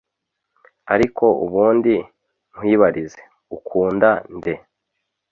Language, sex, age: Kinyarwanda, male, 30-39